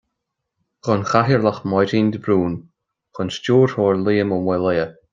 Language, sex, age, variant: Irish, male, 30-39, Gaeilge Chonnacht